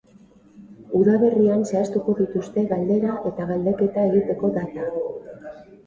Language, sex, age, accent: Basque, female, 50-59, Erdialdekoa edo Nafarra (Gipuzkoa, Nafarroa)